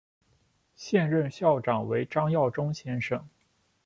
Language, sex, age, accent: Chinese, male, 19-29, 出生地：山东省